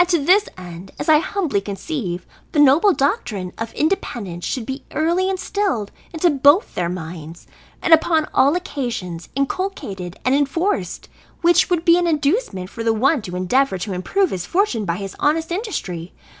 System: none